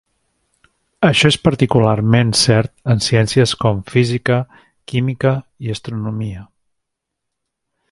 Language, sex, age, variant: Catalan, male, 50-59, Central